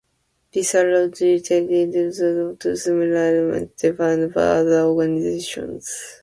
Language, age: English, 19-29